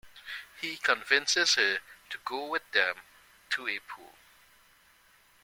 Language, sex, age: English, male, 40-49